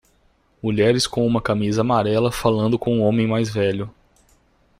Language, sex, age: Portuguese, male, 19-29